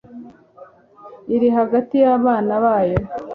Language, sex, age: Kinyarwanda, female, 40-49